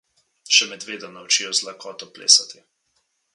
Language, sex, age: Slovenian, male, 19-29